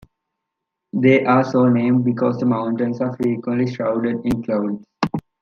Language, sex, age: English, male, under 19